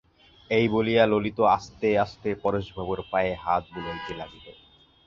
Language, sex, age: Bengali, male, 19-29